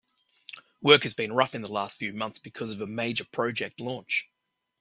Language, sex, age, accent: English, male, 40-49, Australian English